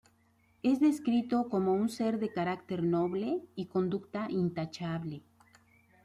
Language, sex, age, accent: Spanish, female, 50-59, México